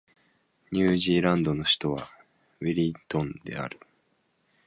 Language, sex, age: Japanese, male, 19-29